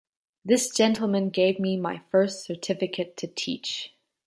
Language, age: English, under 19